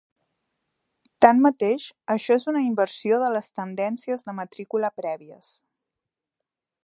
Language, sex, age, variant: Catalan, female, 30-39, Central